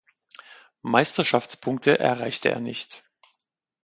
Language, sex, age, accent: German, male, 40-49, Deutschland Deutsch